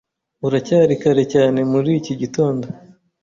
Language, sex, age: Kinyarwanda, male, 30-39